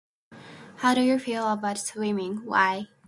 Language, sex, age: English, female, 19-29